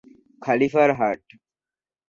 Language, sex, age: Bengali, male, 19-29